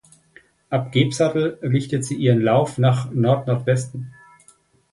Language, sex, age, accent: German, male, 30-39, Deutschland Deutsch